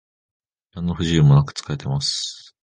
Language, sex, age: Japanese, male, under 19